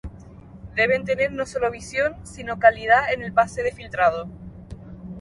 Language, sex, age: Spanish, female, 19-29